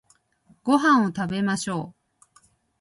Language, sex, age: Japanese, female, 50-59